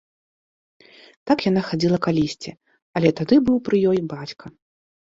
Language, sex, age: Belarusian, female, 19-29